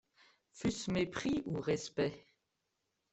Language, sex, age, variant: French, female, 30-39, Français de métropole